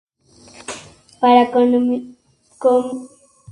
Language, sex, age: English, female, under 19